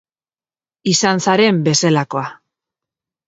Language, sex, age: Basque, female, 30-39